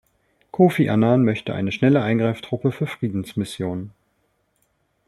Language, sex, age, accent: German, male, 30-39, Deutschland Deutsch